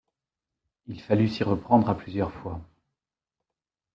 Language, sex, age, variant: French, male, 40-49, Français de métropole